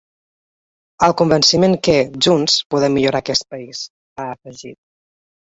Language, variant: Catalan, Balear